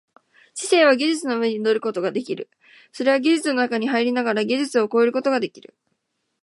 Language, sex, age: Japanese, female, 19-29